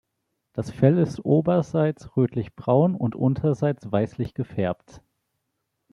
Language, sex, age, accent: German, male, 19-29, Deutschland Deutsch